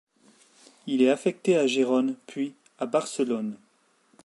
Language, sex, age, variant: French, male, 40-49, Français de métropole